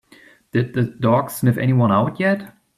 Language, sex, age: English, male, 30-39